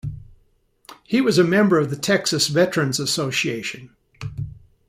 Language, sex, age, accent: English, male, 60-69, United States English